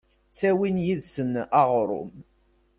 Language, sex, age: Kabyle, male, 30-39